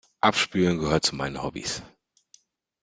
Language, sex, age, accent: German, male, 30-39, Deutschland Deutsch